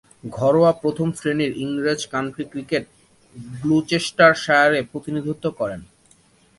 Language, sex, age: Bengali, male, 19-29